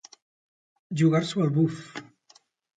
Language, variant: Catalan, Central